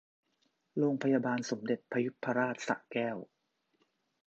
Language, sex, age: Thai, male, 30-39